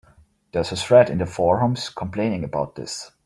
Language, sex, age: English, male, 19-29